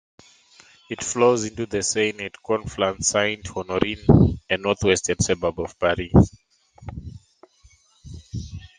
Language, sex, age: English, male, 19-29